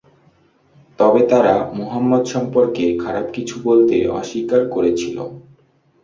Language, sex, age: Bengali, male, 19-29